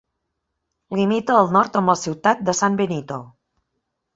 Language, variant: Catalan, Central